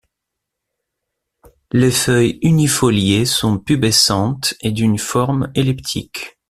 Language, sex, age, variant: French, male, 30-39, Français de métropole